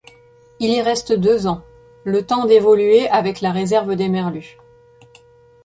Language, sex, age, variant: French, female, 30-39, Français de métropole